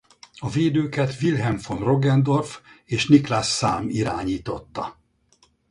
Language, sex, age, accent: Hungarian, male, 70-79, budapesti